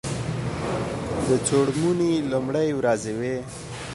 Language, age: Pashto, 19-29